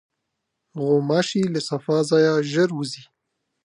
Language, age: Pashto, 19-29